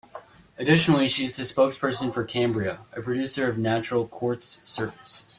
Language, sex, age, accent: English, male, under 19, United States English